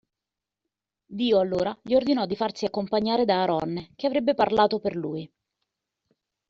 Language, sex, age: Italian, female, 40-49